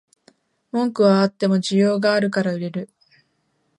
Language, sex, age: Japanese, female, 19-29